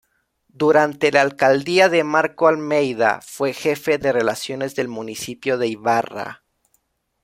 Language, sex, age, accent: Spanish, male, 19-29, México